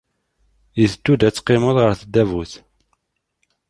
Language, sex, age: Kabyle, male, 30-39